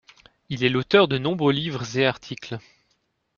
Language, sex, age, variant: French, male, 19-29, Français de métropole